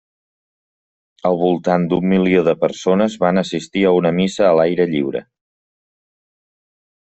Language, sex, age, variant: Catalan, male, 40-49, Central